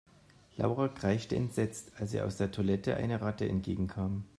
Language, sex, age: German, male, 30-39